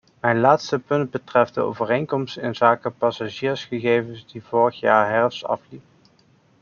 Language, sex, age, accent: Dutch, male, 30-39, Nederlands Nederlands